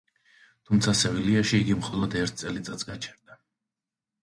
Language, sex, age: Georgian, male, 30-39